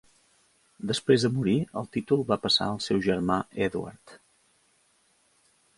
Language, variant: Catalan, Central